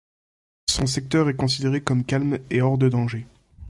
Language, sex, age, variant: French, male, under 19, Français de métropole